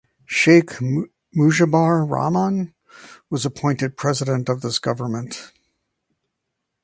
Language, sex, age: English, male, 60-69